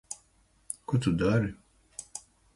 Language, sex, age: Latvian, male, 50-59